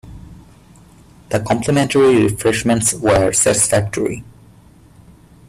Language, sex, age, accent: English, male, 19-29, India and South Asia (India, Pakistan, Sri Lanka)